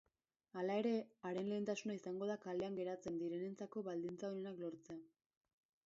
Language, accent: Basque, Erdialdekoa edo Nafarra (Gipuzkoa, Nafarroa)